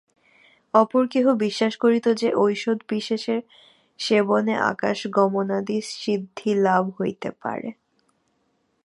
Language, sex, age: Bengali, female, 19-29